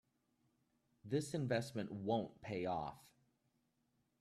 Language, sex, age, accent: English, male, 30-39, United States English